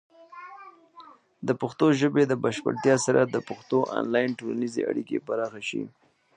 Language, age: Pashto, 30-39